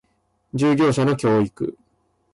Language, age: Japanese, 19-29